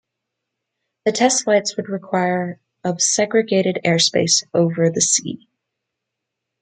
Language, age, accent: English, 19-29, United States English